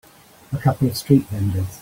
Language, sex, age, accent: English, male, 50-59, England English